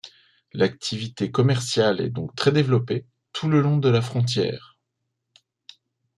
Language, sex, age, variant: French, male, 30-39, Français de métropole